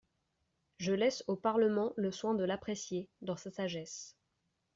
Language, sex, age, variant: French, female, 19-29, Français de métropole